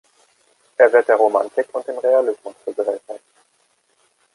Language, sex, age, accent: German, male, 30-39, Deutschland Deutsch